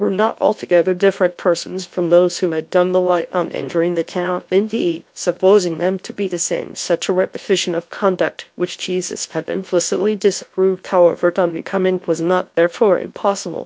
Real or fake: fake